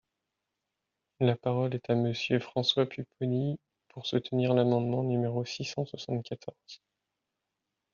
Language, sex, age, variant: French, male, 19-29, Français de métropole